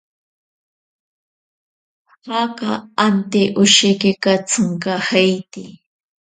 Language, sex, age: Ashéninka Perené, female, 40-49